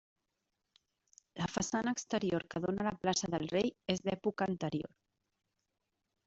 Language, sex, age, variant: Catalan, female, 30-39, Central